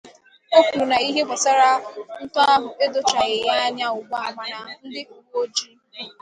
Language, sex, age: Igbo, female, 19-29